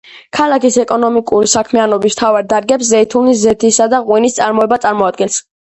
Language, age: Georgian, 30-39